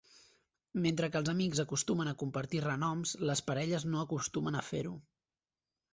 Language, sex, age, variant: Catalan, male, 19-29, Central